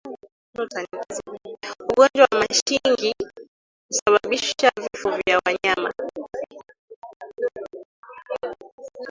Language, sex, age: Swahili, female, 19-29